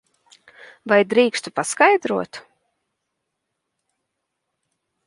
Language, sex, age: Latvian, female, 19-29